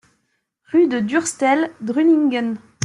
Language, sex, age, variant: French, female, 19-29, Français de métropole